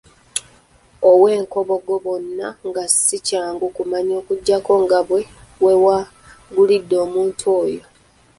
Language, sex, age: Ganda, female, 19-29